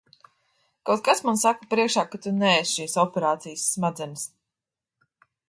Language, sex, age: Latvian, female, 30-39